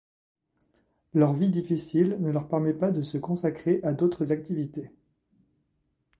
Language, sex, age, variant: French, male, 40-49, Français de métropole